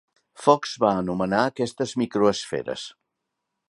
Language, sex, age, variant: Catalan, male, 60-69, Central